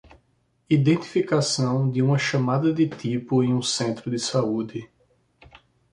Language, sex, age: Portuguese, male, 40-49